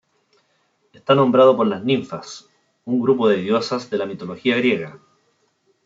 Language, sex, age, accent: Spanish, male, 30-39, Chileno: Chile, Cuyo